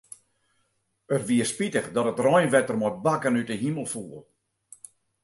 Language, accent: Western Frisian, Klaaifrysk